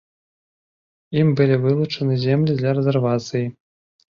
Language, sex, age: Belarusian, male, 19-29